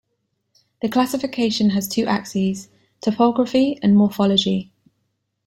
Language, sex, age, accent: English, female, 19-29, England English